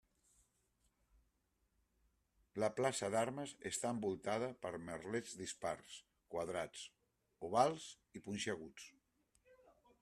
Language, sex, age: Catalan, male, 50-59